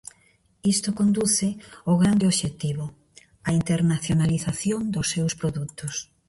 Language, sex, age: Galician, female, 60-69